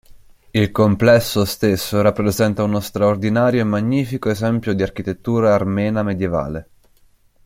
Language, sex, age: Italian, male, 19-29